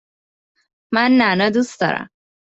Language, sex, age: Persian, female, 30-39